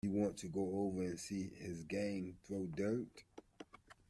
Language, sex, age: English, male, 50-59